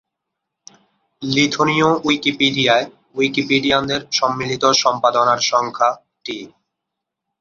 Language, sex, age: Bengali, male, 19-29